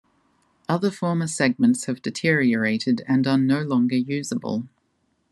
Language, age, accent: English, 30-39, Australian English